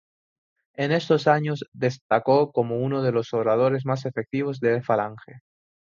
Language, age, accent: Spanish, 19-29, España: Islas Canarias